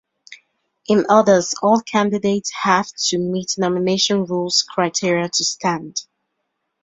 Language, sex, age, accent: English, female, 19-29, England English